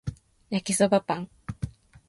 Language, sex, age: Japanese, female, 19-29